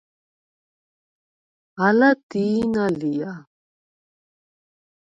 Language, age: Svan, 30-39